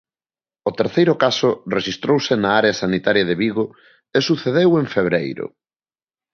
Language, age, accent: Galician, 30-39, Normativo (estándar)